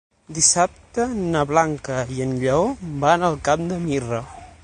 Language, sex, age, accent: Catalan, male, 19-29, central; nord-occidental